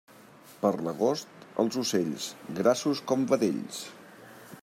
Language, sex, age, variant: Catalan, male, 60-69, Central